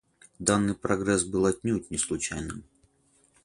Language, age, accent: Russian, 19-29, Русский